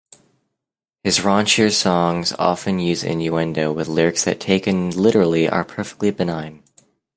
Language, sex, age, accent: English, male, under 19, United States English